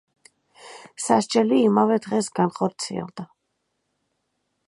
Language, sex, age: Georgian, female, 30-39